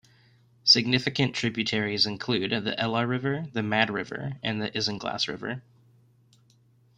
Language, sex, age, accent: English, male, 19-29, United States English